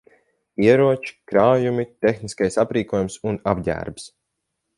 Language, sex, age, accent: Latvian, male, 19-29, Riga